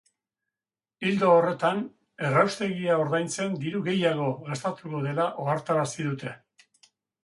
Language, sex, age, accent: Basque, male, 70-79, Erdialdekoa edo Nafarra (Gipuzkoa, Nafarroa)